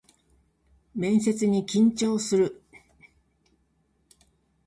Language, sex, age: Japanese, female, 60-69